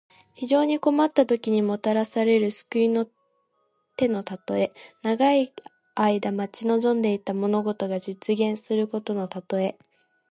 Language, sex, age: Japanese, female, 19-29